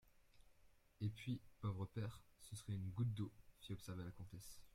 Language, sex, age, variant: French, male, 19-29, Français de métropole